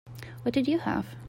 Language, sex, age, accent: English, female, 30-39, United States English